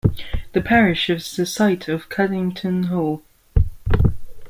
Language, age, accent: English, under 19, England English